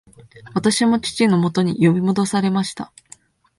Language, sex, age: Japanese, female, 19-29